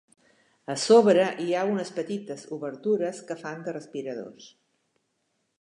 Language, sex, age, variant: Catalan, female, 70-79, Central